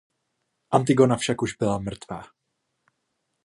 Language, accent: Czech, pražský